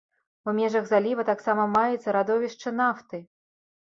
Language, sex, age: Belarusian, female, 30-39